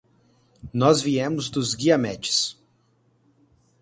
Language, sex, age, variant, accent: Portuguese, male, 19-29, Portuguese (Brasil), Paulista